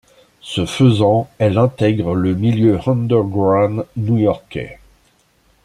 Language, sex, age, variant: French, male, 50-59, Français de métropole